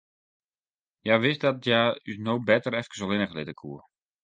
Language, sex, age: Western Frisian, male, 19-29